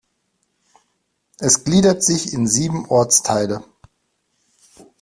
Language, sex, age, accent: German, male, 40-49, Deutschland Deutsch